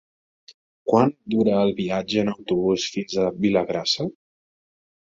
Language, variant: Catalan, Central